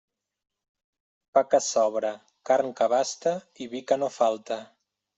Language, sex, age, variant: Catalan, male, 30-39, Central